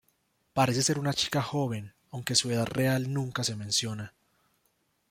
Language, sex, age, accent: Spanish, male, 19-29, Andino-Pacífico: Colombia, Perú, Ecuador, oeste de Bolivia y Venezuela andina